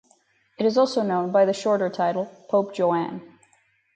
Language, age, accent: English, 19-29, Canadian English